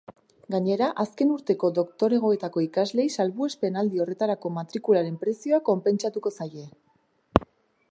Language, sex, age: Basque, female, 19-29